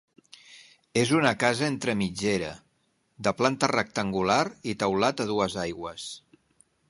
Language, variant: Catalan, Central